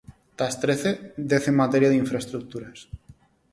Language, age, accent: Galician, 30-39, Neofalante